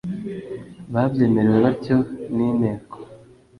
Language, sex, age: Kinyarwanda, male, 19-29